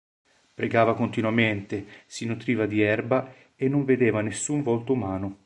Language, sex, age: Italian, male, 40-49